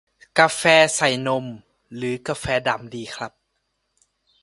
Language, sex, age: Thai, male, 19-29